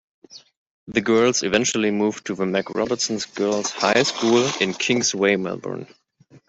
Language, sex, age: English, male, 30-39